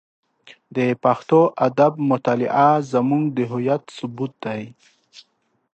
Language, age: Pashto, 19-29